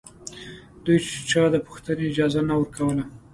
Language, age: Pashto, 30-39